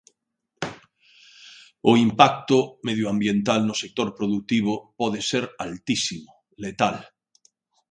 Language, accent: Galician, Central (gheada)